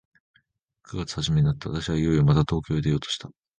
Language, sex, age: Japanese, male, under 19